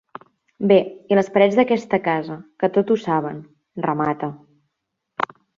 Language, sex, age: Catalan, female, 19-29